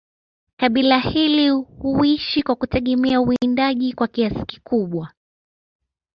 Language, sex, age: Swahili, female, 19-29